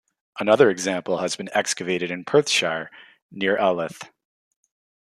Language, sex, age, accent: English, male, 19-29, Canadian English